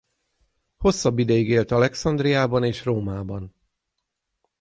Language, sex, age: Hungarian, male, 40-49